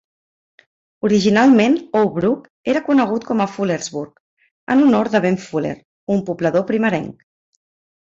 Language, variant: Catalan, Central